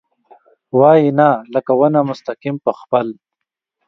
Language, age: Pashto, 19-29